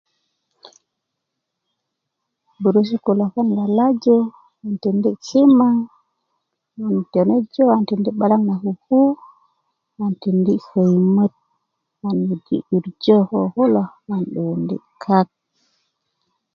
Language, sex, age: Kuku, female, 40-49